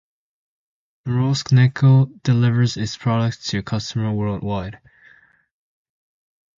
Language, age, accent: English, under 19, United States English